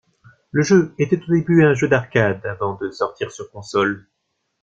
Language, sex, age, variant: French, male, 19-29, Français de métropole